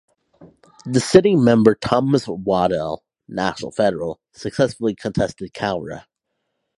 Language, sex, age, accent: English, male, under 19, United States English